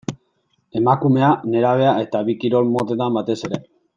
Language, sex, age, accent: Basque, male, 19-29, Mendebalekoa (Araba, Bizkaia, Gipuzkoako mendebaleko herri batzuk)